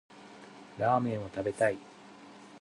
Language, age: Japanese, 30-39